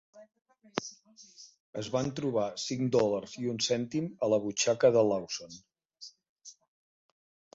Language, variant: Catalan, Central